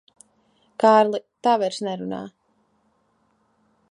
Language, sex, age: Latvian, female, 19-29